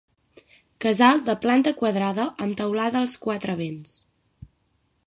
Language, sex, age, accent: Catalan, female, 19-29, central; septentrional